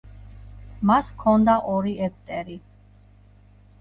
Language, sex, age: Georgian, female, 40-49